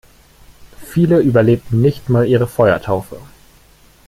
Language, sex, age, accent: German, male, 19-29, Deutschland Deutsch